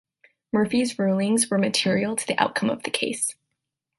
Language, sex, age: English, female, 19-29